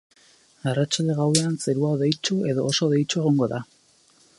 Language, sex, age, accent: Basque, male, 19-29, Erdialdekoa edo Nafarra (Gipuzkoa, Nafarroa)